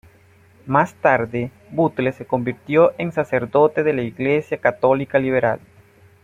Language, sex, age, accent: Spanish, male, 30-39, Caribe: Cuba, Venezuela, Puerto Rico, República Dominicana, Panamá, Colombia caribeña, México caribeño, Costa del golfo de México